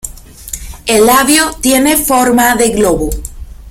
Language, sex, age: Spanish, female, 19-29